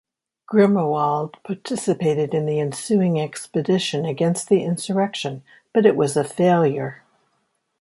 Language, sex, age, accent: English, female, 60-69, United States English